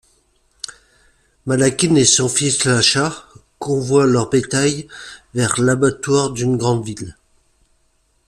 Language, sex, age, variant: French, male, 50-59, Français de métropole